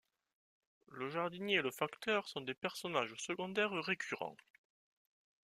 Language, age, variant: French, 19-29, Français de métropole